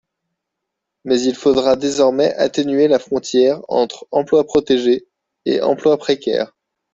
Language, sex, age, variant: French, male, 19-29, Français de métropole